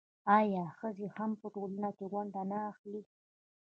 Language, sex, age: Pashto, female, 19-29